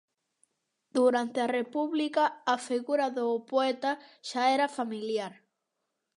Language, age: Galician, under 19